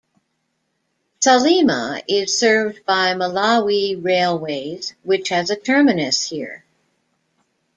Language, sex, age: English, female, 60-69